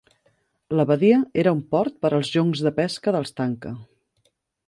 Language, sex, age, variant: Catalan, female, 30-39, Central